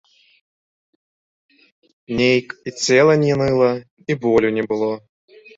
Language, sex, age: Belarusian, male, 30-39